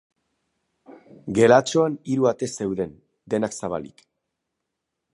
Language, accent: Basque, Mendebalekoa (Araba, Bizkaia, Gipuzkoako mendebaleko herri batzuk)